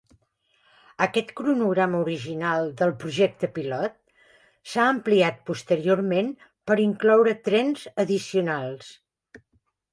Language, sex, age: Catalan, female, 60-69